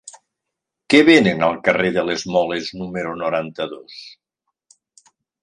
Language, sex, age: Catalan, male, 60-69